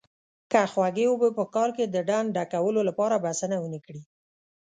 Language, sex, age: Pashto, female, 50-59